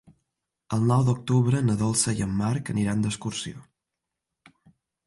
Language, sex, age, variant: Catalan, male, 19-29, Balear